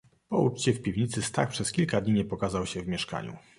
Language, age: Polish, 40-49